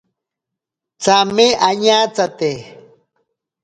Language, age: Ashéninka Perené, 40-49